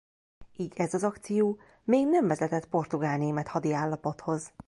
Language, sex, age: Hungarian, female, 19-29